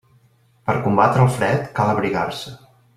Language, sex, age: Catalan, male, 50-59